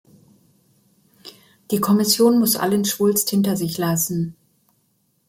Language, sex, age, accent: German, female, 60-69, Deutschland Deutsch